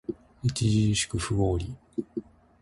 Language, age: Japanese, 30-39